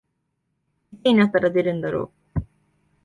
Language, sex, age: Japanese, female, 19-29